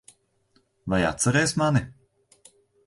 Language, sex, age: Latvian, male, 30-39